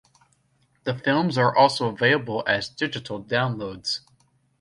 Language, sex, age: English, male, 19-29